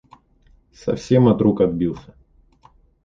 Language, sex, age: Russian, male, 30-39